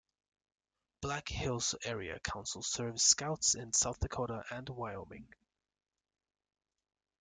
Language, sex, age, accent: English, male, 19-29, United States English